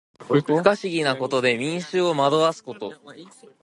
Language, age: Japanese, 19-29